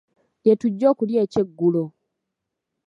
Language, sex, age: Ganda, female, 19-29